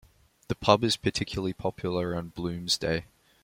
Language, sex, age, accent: English, male, 19-29, Australian English